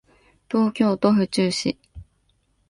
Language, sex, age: Japanese, female, 19-29